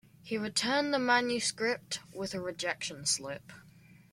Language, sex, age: English, male, under 19